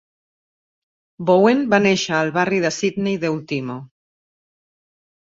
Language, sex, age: Catalan, female, 50-59